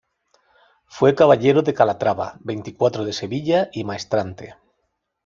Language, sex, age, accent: Spanish, male, 40-49, España: Sur peninsular (Andalucia, Extremadura, Murcia)